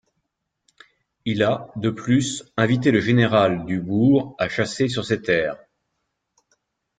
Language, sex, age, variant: French, male, 40-49, Français de métropole